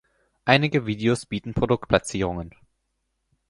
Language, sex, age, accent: German, male, 19-29, Deutschland Deutsch